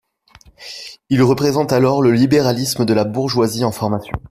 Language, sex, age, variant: French, male, 19-29, Français de métropole